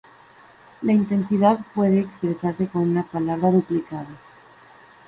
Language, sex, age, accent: Spanish, female, under 19, México